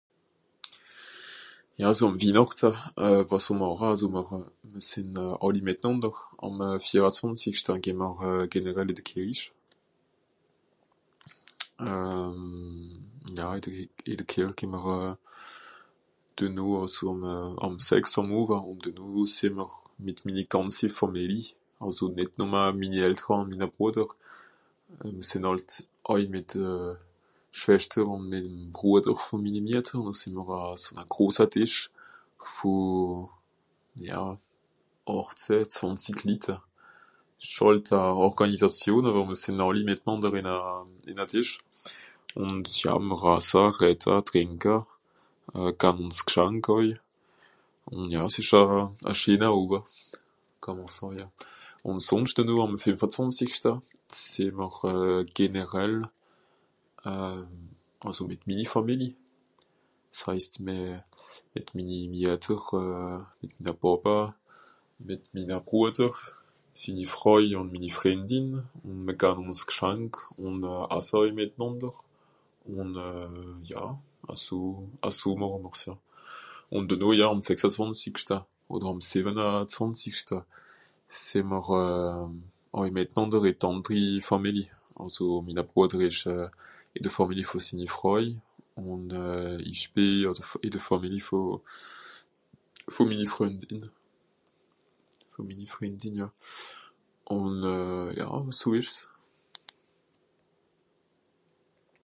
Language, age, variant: Swiss German, 19-29, Nordniederàlemmànisch (Rishoffe, Zàwere, Bùsswìller, Hawenau, Brüemt, Stroossbùri, Molse, Dàmbàch, Schlettstàtt, Pfàlzbùri usw.)